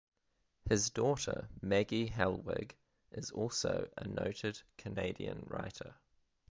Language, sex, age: English, male, 30-39